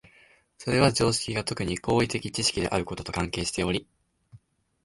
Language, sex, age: Japanese, male, 19-29